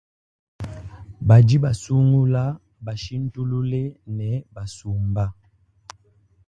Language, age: Luba-Lulua, 40-49